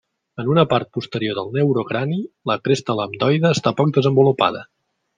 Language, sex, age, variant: Catalan, male, 40-49, Central